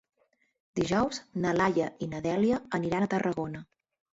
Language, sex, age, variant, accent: Catalan, female, 30-39, Central, central; estàndard